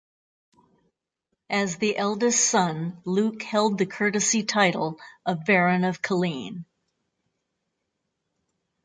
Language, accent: English, United States English